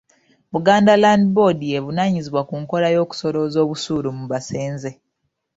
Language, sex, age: Ganda, female, 30-39